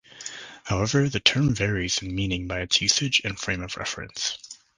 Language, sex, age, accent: English, male, 19-29, United States English